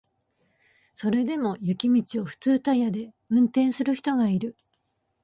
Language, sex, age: Japanese, female, 50-59